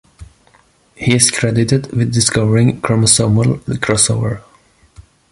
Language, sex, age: English, male, 30-39